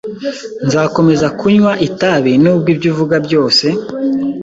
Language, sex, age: Kinyarwanda, male, 19-29